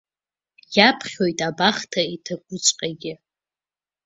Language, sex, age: Abkhazian, female, under 19